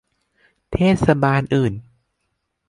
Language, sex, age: Thai, male, under 19